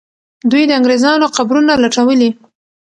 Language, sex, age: Pashto, female, 30-39